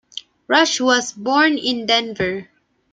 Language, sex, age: English, female, 19-29